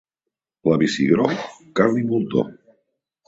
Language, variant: Catalan, Central